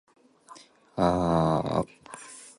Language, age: English, 19-29